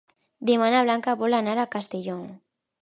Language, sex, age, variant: Catalan, female, under 19, Alacantí